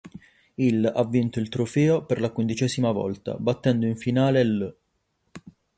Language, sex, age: Italian, male, 19-29